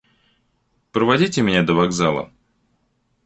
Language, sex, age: Russian, male, 30-39